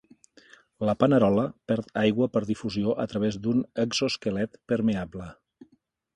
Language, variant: Catalan, Central